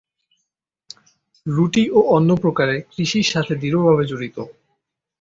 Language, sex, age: Bengali, male, 19-29